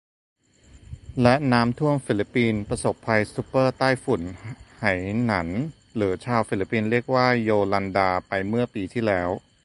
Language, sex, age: Thai, male, 40-49